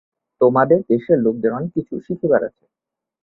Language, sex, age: Bengali, male, 19-29